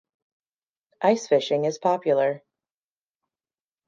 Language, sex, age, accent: English, female, 30-39, United States English